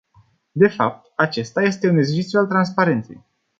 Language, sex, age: Romanian, male, 19-29